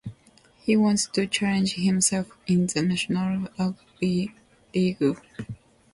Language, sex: English, female